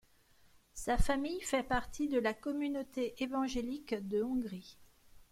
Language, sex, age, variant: French, female, 40-49, Français de métropole